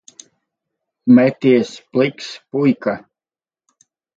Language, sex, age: Latvian, male, 30-39